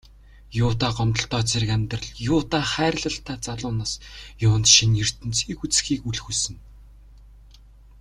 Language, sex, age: Mongolian, male, 19-29